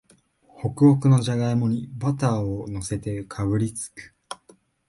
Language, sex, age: Japanese, male, 19-29